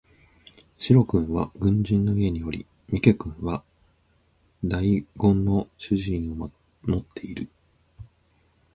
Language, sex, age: Japanese, male, 30-39